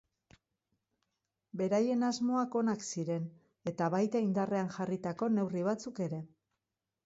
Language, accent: Basque, Mendebalekoa (Araba, Bizkaia, Gipuzkoako mendebaleko herri batzuk)